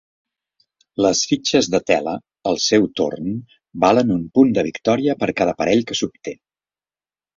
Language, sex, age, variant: Catalan, male, 50-59, Central